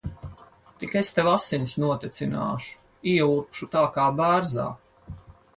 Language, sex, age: Latvian, female, 50-59